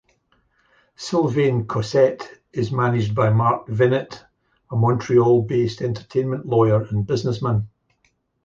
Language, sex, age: English, male, 70-79